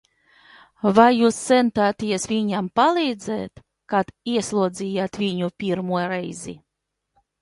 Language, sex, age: Latvian, female, 40-49